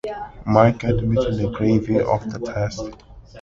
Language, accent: English, England English